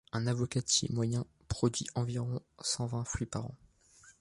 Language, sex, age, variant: French, male, 19-29, Français de métropole